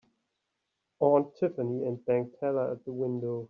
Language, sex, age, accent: English, male, 30-39, United States English